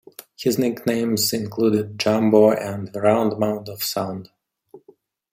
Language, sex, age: English, male, 30-39